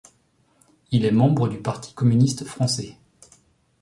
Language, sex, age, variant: French, male, 40-49, Français de métropole